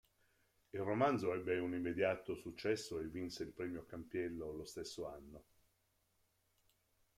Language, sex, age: Italian, male, 60-69